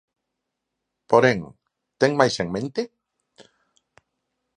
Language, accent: Galician, Normativo (estándar)